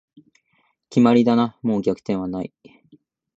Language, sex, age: Japanese, male, 19-29